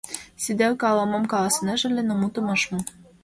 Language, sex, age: Mari, female, 19-29